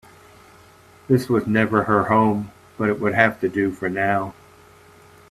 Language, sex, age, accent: English, male, 60-69, United States English